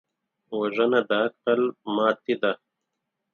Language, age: Pashto, 40-49